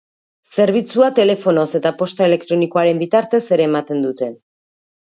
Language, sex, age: Basque, female, 40-49